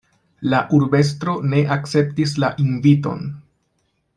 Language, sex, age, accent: Esperanto, male, 19-29, Internacia